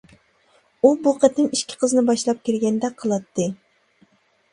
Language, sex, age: Uyghur, female, 19-29